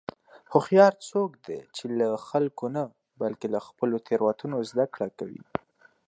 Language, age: Pashto, under 19